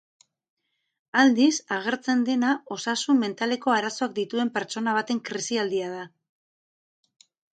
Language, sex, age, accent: Basque, female, 50-59, Mendebalekoa (Araba, Bizkaia, Gipuzkoako mendebaleko herri batzuk)